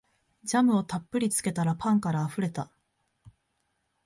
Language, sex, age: Japanese, female, 19-29